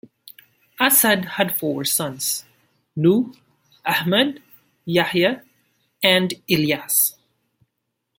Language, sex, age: English, male, 19-29